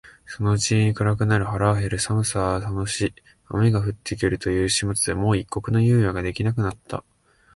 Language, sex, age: Japanese, male, 19-29